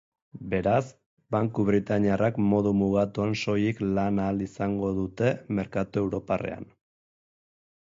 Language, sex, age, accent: Basque, male, 30-39, Erdialdekoa edo Nafarra (Gipuzkoa, Nafarroa)